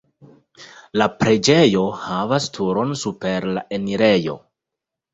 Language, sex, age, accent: Esperanto, male, 19-29, Internacia